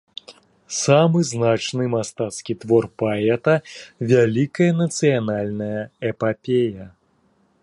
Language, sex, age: Belarusian, male, 40-49